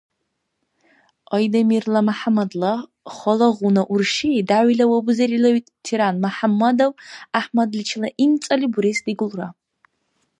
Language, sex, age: Dargwa, female, 19-29